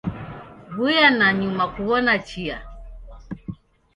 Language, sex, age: Taita, female, 60-69